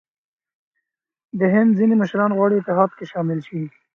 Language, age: Pashto, 19-29